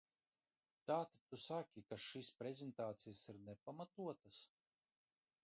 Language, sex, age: Latvian, male, 40-49